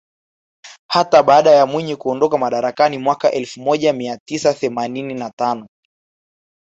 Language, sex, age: Swahili, male, 19-29